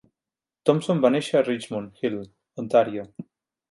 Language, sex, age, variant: Catalan, male, 30-39, Central